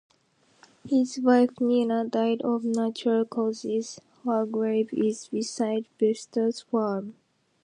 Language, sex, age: English, female, 19-29